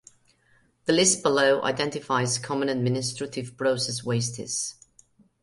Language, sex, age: English, female, 50-59